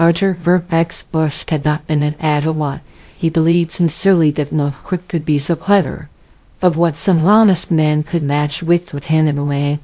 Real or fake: fake